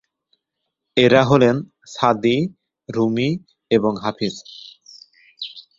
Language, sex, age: Bengali, male, 19-29